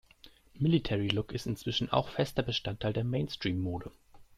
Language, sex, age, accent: German, male, under 19, Deutschland Deutsch